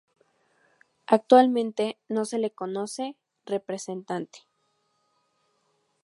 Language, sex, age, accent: Spanish, female, under 19, México